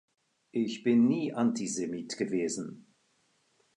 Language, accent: German, Schweizerdeutsch